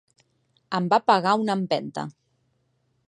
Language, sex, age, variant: Catalan, female, 19-29, Central